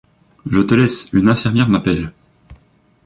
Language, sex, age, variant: French, male, under 19, Français de métropole